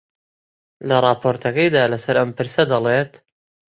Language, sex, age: Central Kurdish, male, 30-39